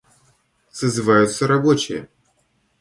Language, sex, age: Russian, male, 19-29